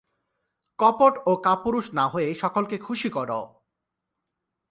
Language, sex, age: Bengali, male, 19-29